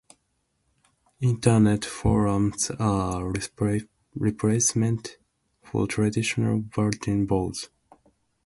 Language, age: English, 19-29